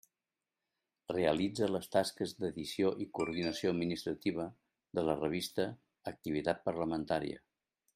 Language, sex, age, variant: Catalan, male, 60-69, Central